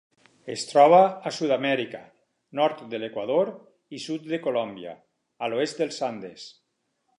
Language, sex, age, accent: Catalan, male, 50-59, valencià